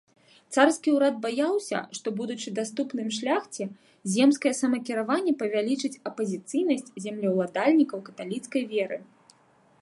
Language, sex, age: Belarusian, female, 30-39